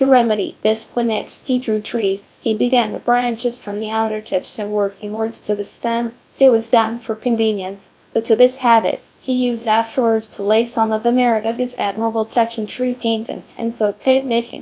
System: TTS, GlowTTS